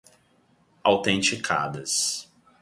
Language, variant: Portuguese, Portuguese (Brasil)